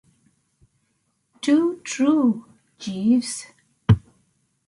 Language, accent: English, India and South Asia (India, Pakistan, Sri Lanka)